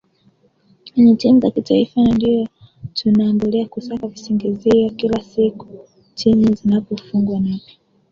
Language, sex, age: Swahili, female, 19-29